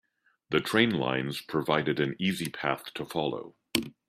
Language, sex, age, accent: English, male, 50-59, United States English